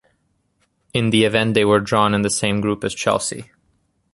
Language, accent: English, United States English